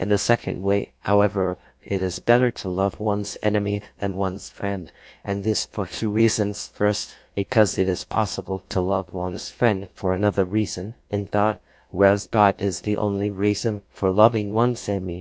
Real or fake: fake